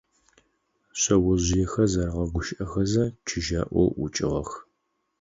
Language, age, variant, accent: Adyghe, 30-39, Адыгабзэ (Кирил, пстэумэ зэдыряе), Кıэмгуй (Çemguy)